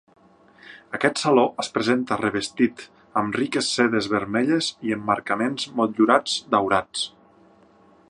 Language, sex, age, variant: Catalan, male, 30-39, Septentrional